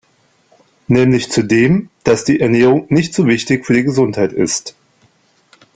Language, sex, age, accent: German, male, 40-49, Deutschland Deutsch